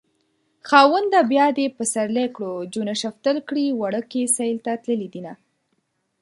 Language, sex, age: Pashto, female, 19-29